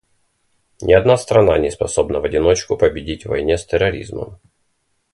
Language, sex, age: Russian, male, 30-39